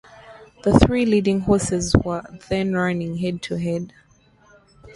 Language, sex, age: English, female, 19-29